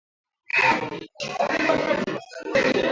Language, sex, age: Swahili, male, under 19